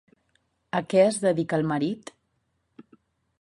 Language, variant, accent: Catalan, Central, central